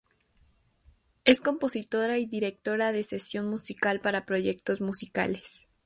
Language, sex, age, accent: Spanish, female, under 19, México